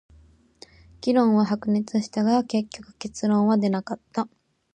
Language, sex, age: Japanese, female, 19-29